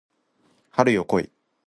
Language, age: Japanese, under 19